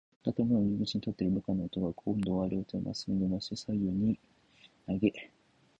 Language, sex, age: Japanese, male, 19-29